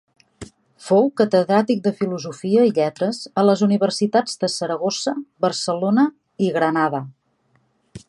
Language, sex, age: Catalan, female, 40-49